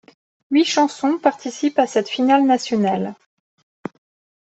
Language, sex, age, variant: French, female, 19-29, Français de métropole